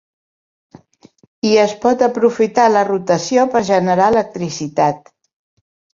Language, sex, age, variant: Catalan, female, 60-69, Central